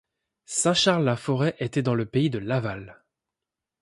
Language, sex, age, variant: French, male, 30-39, Français de métropole